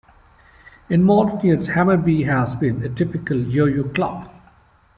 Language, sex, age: English, male, 50-59